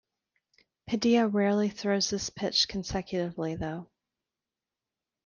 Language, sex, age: English, female, 40-49